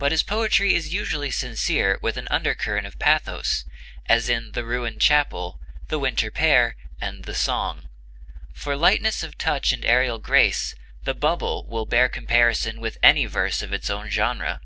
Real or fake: real